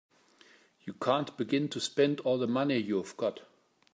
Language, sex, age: English, male, 50-59